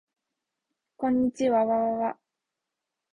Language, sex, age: Japanese, female, 19-29